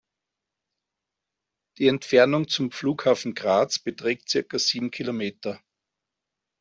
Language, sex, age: German, male, 50-59